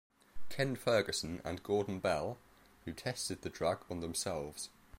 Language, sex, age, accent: English, male, under 19, England English